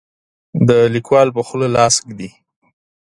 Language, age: Pashto, 30-39